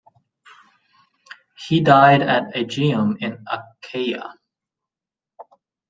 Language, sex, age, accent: English, male, 30-39, United States English